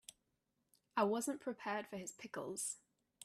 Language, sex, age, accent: English, female, 19-29, England English